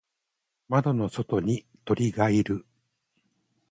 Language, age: Japanese, 60-69